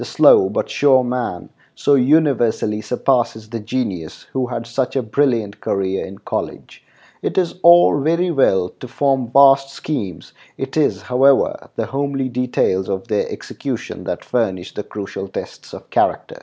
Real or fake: real